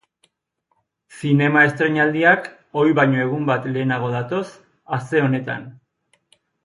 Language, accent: Basque, Erdialdekoa edo Nafarra (Gipuzkoa, Nafarroa)